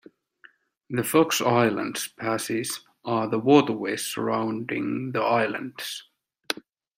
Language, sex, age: English, male, 30-39